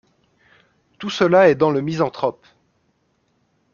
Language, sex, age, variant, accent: French, male, 30-39, Français d'Europe, Français de Belgique